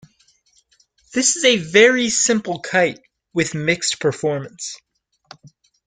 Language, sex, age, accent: English, male, 19-29, United States English